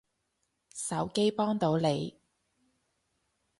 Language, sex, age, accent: Cantonese, female, 30-39, 广州音